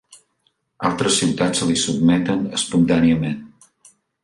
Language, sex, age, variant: Catalan, male, 50-59, Central